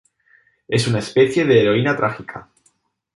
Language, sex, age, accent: Spanish, male, 40-49, España: Sur peninsular (Andalucia, Extremadura, Murcia)